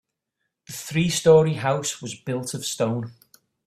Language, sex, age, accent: English, male, 40-49, England English